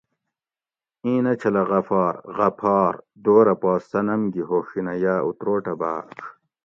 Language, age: Gawri, 40-49